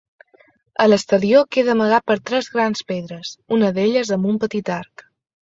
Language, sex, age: Catalan, female, under 19